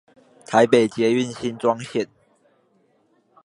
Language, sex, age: Chinese, male, under 19